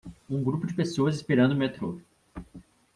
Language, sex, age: Portuguese, male, 19-29